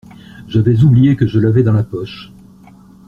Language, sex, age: French, male, 60-69